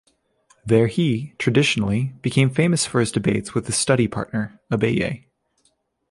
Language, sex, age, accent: English, male, 30-39, United States English